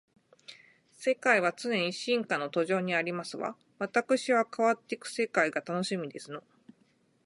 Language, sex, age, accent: Japanese, female, 30-39, 日本人